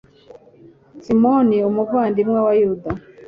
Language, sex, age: Kinyarwanda, female, 40-49